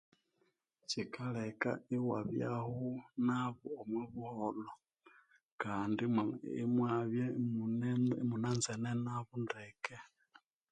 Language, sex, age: Konzo, male, 19-29